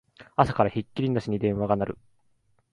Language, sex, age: Japanese, male, 19-29